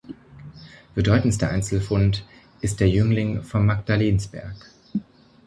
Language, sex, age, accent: German, male, 19-29, Deutschland Deutsch